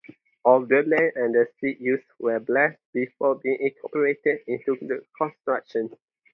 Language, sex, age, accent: English, male, 19-29, Malaysian English